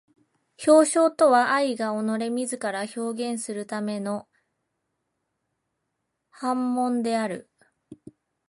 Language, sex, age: Japanese, female, 19-29